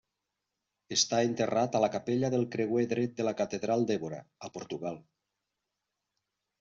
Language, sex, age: Catalan, male, 40-49